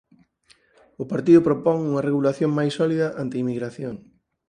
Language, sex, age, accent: Galician, male, 30-39, Normativo (estándar)